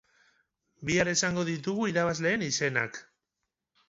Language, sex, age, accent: Basque, male, 30-39, Mendebalekoa (Araba, Bizkaia, Gipuzkoako mendebaleko herri batzuk)